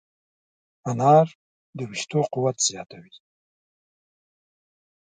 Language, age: Pashto, 60-69